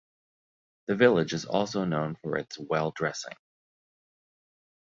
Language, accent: English, United States English